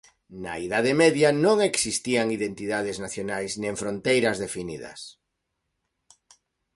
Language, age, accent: Galician, 40-49, Normativo (estándar)